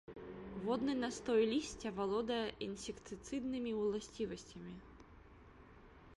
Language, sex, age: Belarusian, female, 30-39